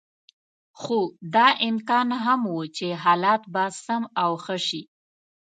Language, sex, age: Pashto, female, 30-39